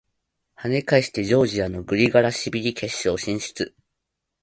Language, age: Japanese, under 19